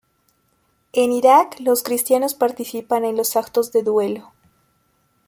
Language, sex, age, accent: Spanish, female, 19-29, Andino-Pacífico: Colombia, Perú, Ecuador, oeste de Bolivia y Venezuela andina